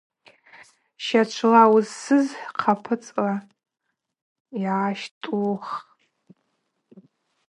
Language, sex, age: Abaza, female, 30-39